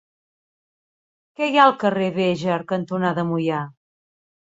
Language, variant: Catalan, Central